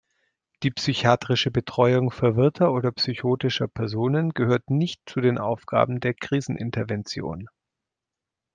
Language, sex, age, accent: German, male, 30-39, Deutschland Deutsch